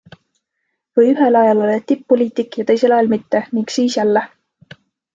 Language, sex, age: Estonian, female, 19-29